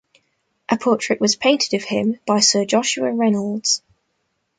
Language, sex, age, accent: English, female, 19-29, England English